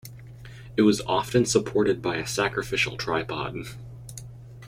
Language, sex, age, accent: English, male, under 19, United States English